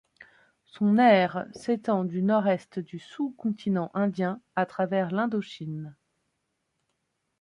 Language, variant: French, Français de métropole